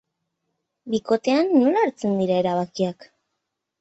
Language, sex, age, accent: Basque, female, 19-29, Nafar-lapurtarra edo Zuberotarra (Lapurdi, Nafarroa Beherea, Zuberoa)